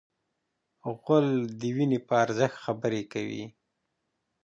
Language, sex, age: Pashto, male, 30-39